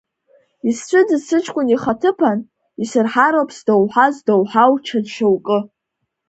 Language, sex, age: Abkhazian, female, under 19